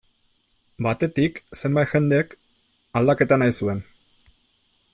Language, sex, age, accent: Basque, male, 40-49, Erdialdekoa edo Nafarra (Gipuzkoa, Nafarroa)